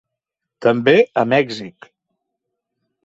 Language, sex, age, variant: Catalan, male, 50-59, Central